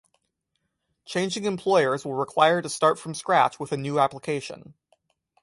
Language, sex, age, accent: English, male, 30-39, United States English